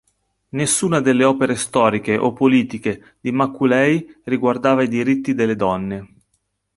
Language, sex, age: Italian, male, 40-49